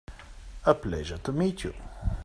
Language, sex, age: English, male, 30-39